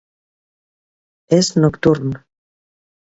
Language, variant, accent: Catalan, Nord-Occidental, nord-occidental